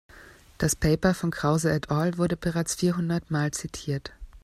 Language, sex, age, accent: German, female, 30-39, Österreichisches Deutsch